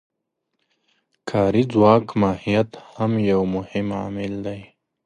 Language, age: Pashto, 19-29